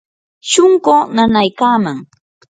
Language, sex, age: Yanahuanca Pasco Quechua, female, 19-29